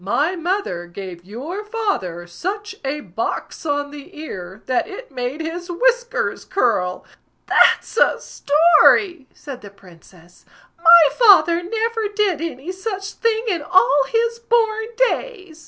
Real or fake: real